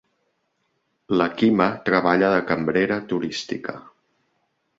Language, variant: Catalan, Central